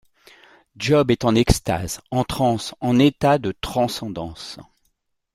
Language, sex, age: French, male, 60-69